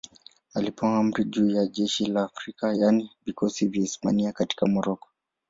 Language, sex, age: Swahili, male, 19-29